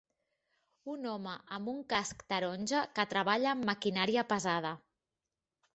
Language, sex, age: Catalan, female, 30-39